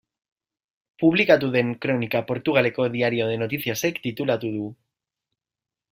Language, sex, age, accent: Basque, male, 19-29, Erdialdekoa edo Nafarra (Gipuzkoa, Nafarroa)